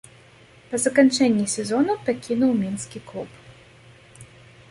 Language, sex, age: Belarusian, female, 30-39